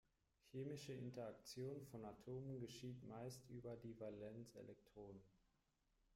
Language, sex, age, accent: German, male, 30-39, Deutschland Deutsch